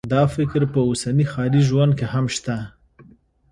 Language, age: Pashto, 30-39